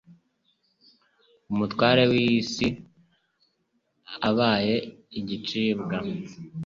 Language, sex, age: Kinyarwanda, male, 19-29